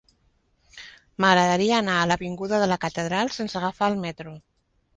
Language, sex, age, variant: Catalan, female, 50-59, Central